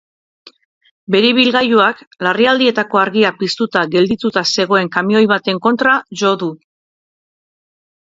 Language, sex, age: Basque, female, 40-49